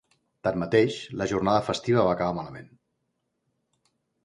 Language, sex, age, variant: Catalan, male, 40-49, Central